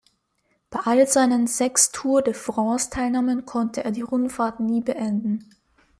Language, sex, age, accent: German, female, 19-29, Österreichisches Deutsch